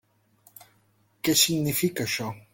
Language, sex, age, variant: Catalan, male, 40-49, Central